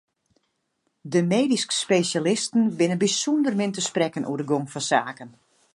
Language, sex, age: Western Frisian, female, 40-49